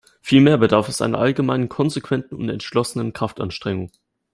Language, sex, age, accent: German, male, 19-29, Deutschland Deutsch